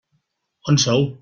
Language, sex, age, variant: Catalan, male, 30-39, Central